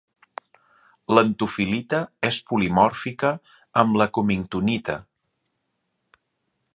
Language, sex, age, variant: Catalan, male, 50-59, Central